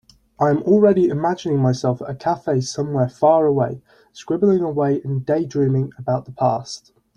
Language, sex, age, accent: English, male, under 19, England English